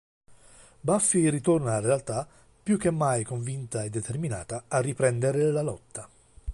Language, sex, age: Italian, male, 50-59